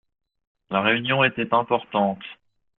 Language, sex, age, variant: French, male, 30-39, Français de métropole